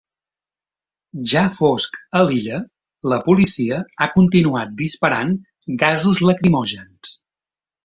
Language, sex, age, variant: Catalan, male, 30-39, Central